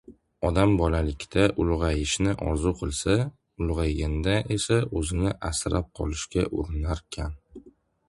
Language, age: Uzbek, 19-29